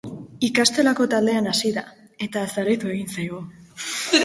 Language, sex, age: Basque, female, under 19